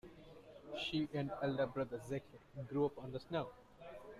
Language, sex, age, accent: English, male, 19-29, India and South Asia (India, Pakistan, Sri Lanka)